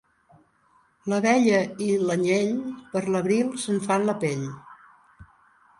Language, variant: Catalan, Central